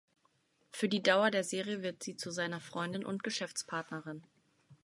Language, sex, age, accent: German, female, 19-29, Deutschland Deutsch